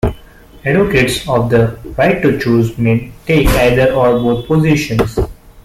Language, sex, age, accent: English, male, 19-29, India and South Asia (India, Pakistan, Sri Lanka)